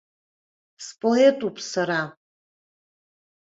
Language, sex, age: Abkhazian, female, 40-49